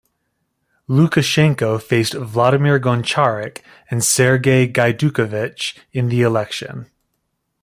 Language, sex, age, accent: English, male, 30-39, United States English